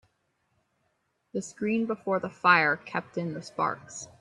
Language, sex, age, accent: English, male, under 19, Canadian English